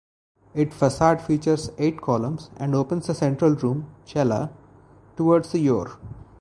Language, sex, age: English, male, 40-49